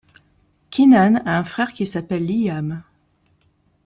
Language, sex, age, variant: French, female, 30-39, Français de métropole